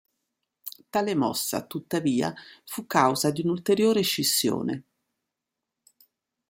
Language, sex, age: Italian, female, 60-69